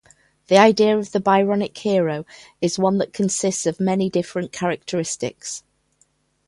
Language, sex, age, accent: English, female, 50-59, England English